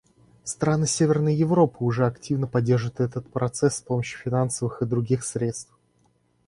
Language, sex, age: Russian, male, 19-29